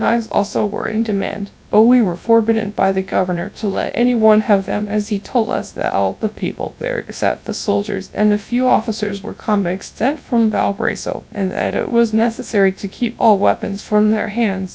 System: TTS, GradTTS